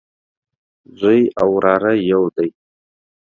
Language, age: Pashto, 19-29